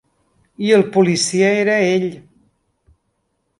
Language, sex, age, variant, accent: Catalan, female, 50-59, Balear, menorquí